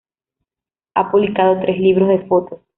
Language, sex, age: Spanish, female, 19-29